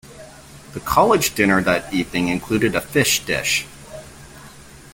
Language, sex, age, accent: English, male, 40-49, United States English